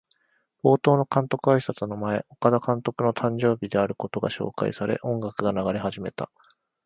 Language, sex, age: Japanese, male, 19-29